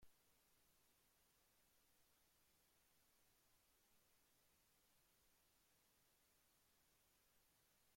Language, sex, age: English, male, 30-39